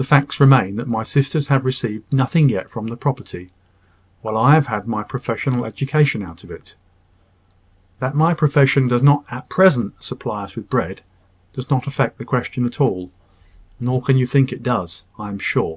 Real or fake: real